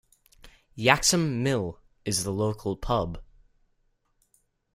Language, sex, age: English, male, under 19